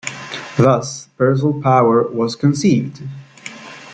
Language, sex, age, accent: English, male, 19-29, United States English